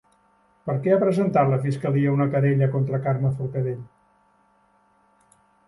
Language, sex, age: Catalan, male, 70-79